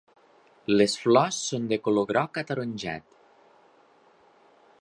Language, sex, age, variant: Catalan, male, 40-49, Nord-Occidental